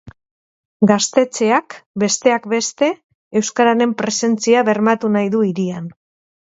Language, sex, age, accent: Basque, female, 40-49, Mendebalekoa (Araba, Bizkaia, Gipuzkoako mendebaleko herri batzuk)